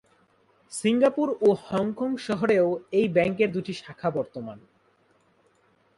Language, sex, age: Bengali, male, 19-29